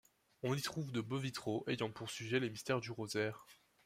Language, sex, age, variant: French, male, 19-29, Français de métropole